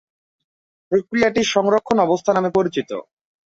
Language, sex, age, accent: Bengali, male, 19-29, Native